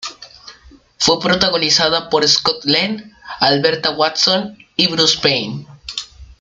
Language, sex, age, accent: Spanish, male, under 19, México